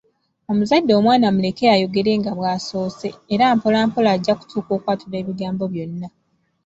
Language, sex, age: Ganda, female, 19-29